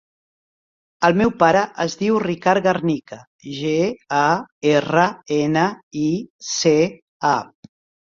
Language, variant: Catalan, Central